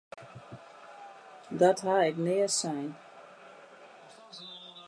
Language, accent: Western Frisian, Wâldfrysk